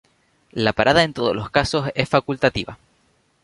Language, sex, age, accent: Spanish, male, 19-29, España: Islas Canarias